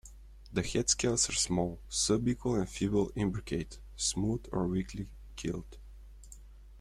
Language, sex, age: English, male, 19-29